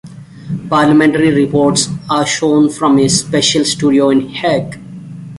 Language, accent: English, India and South Asia (India, Pakistan, Sri Lanka)